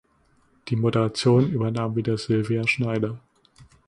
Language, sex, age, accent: German, male, under 19, Deutschland Deutsch